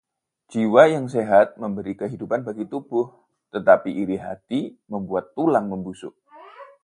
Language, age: Indonesian, 30-39